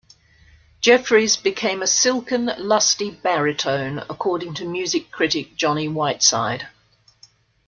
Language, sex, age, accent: English, female, 50-59, Australian English